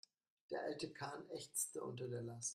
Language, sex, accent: German, male, Deutschland Deutsch